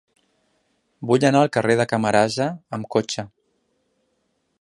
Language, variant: Catalan, Central